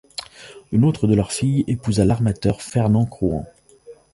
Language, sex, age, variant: French, male, 30-39, Français de métropole